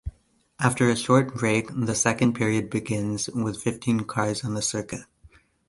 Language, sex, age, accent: English, male, 19-29, United States English